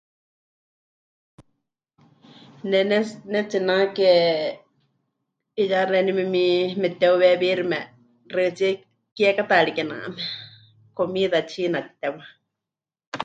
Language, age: Huichol, 30-39